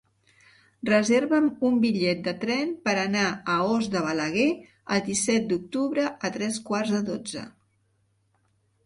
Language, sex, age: Catalan, female, 60-69